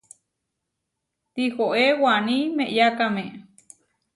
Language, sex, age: Huarijio, female, 19-29